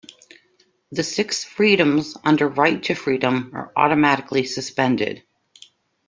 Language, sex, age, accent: English, female, 50-59, United States English